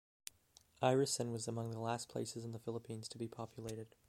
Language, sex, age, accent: English, male, under 19, Canadian English